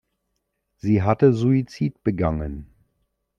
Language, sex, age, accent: German, male, 40-49, Deutschland Deutsch